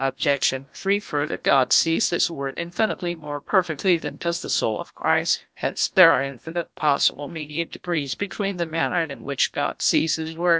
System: TTS, GlowTTS